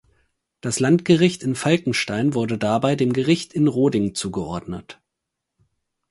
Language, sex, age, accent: German, male, 30-39, Deutschland Deutsch